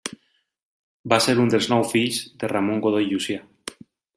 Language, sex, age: Catalan, male, 30-39